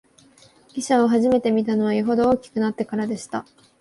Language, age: Japanese, 19-29